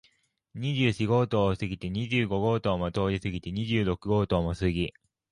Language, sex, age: Japanese, male, 19-29